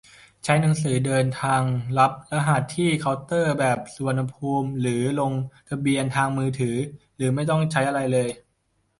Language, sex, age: Thai, male, 19-29